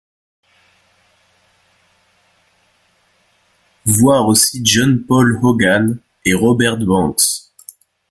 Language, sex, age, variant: French, male, 19-29, Français de métropole